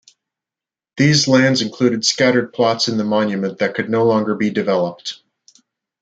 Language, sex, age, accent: English, male, 19-29, United States English